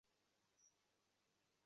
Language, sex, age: Bengali, male, 19-29